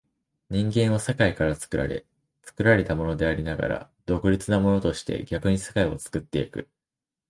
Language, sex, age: Japanese, male, under 19